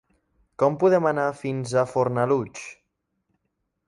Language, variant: Catalan, Central